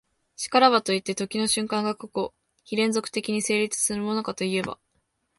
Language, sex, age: Japanese, female, under 19